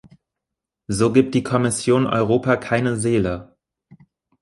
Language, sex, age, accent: German, male, 30-39, Deutschland Deutsch